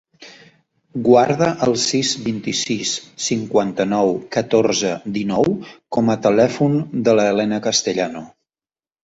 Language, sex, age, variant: Catalan, male, 40-49, Central